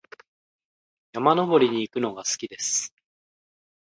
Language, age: Japanese, 30-39